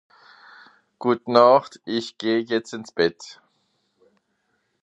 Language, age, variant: Swiss German, 50-59, Nordniederàlemmànisch (Rishoffe, Zàwere, Bùsswìller, Hawenau, Brüemt, Stroossbùri, Molse, Dàmbàch, Schlettstàtt, Pfàlzbùri usw.)